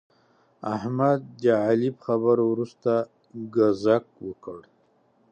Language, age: Pashto, 40-49